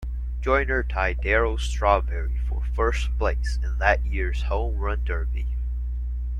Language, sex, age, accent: English, male, 19-29, United States English